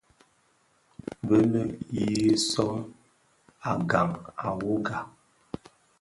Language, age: Bafia, 19-29